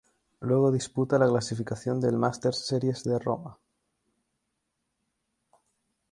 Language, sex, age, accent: Spanish, male, 19-29, España: Islas Canarias